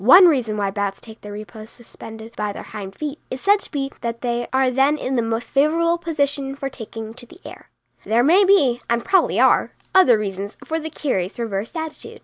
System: none